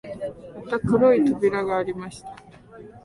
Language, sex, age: Japanese, female, 19-29